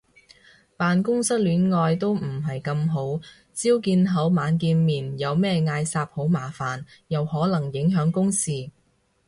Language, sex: Cantonese, female